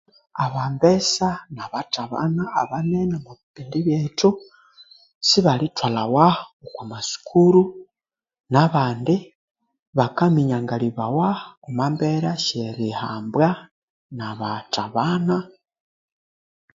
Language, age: Konzo, 19-29